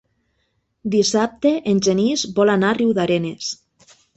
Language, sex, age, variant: Catalan, female, 19-29, Nord-Occidental